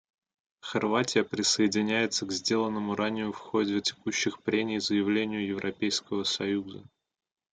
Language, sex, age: Russian, male, 30-39